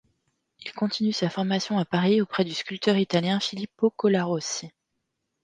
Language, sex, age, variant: French, female, 40-49, Français de métropole